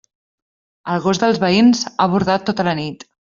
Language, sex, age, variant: Catalan, female, 30-39, Central